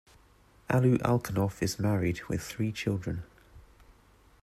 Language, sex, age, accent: English, male, 30-39, England English